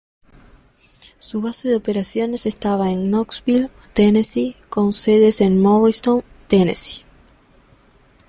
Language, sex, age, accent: Spanish, female, 19-29, Rioplatense: Argentina, Uruguay, este de Bolivia, Paraguay